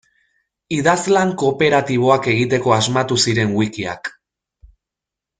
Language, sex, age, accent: Basque, male, 30-39, Mendebalekoa (Araba, Bizkaia, Gipuzkoako mendebaleko herri batzuk)